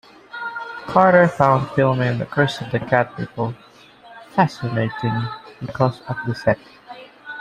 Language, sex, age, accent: English, male, 19-29, Filipino